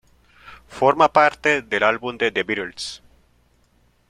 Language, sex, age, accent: Spanish, male, 19-29, Andino-Pacífico: Colombia, Perú, Ecuador, oeste de Bolivia y Venezuela andina